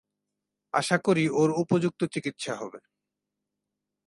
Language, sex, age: Bengali, male, 19-29